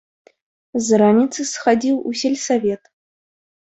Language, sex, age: Belarusian, female, 30-39